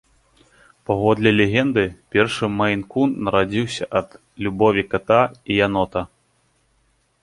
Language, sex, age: Belarusian, male, 19-29